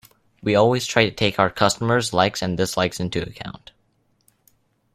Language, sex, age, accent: English, male, under 19, United States English